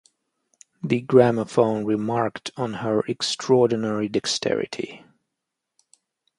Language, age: English, 40-49